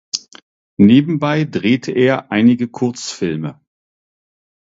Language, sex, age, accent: German, male, 50-59, Deutschland Deutsch